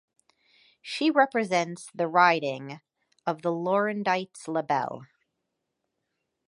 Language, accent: English, United States English